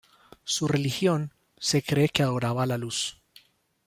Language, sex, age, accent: Spanish, male, 19-29, Andino-Pacífico: Colombia, Perú, Ecuador, oeste de Bolivia y Venezuela andina